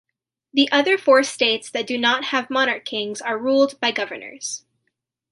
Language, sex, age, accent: English, female, under 19, United States English